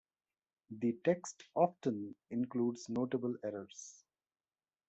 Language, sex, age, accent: English, male, 40-49, India and South Asia (India, Pakistan, Sri Lanka)